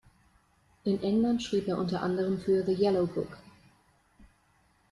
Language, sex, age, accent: German, female, 19-29, Deutschland Deutsch